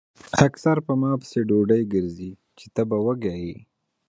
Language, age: Pashto, 19-29